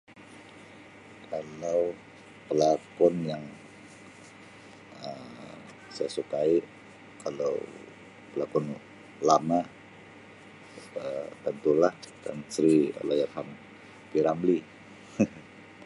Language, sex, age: Sabah Malay, male, 40-49